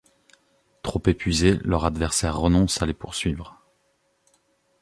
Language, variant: French, Français de métropole